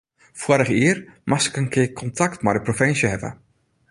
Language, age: Western Frisian, 40-49